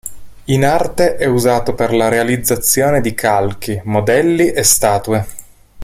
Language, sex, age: Italian, male, 30-39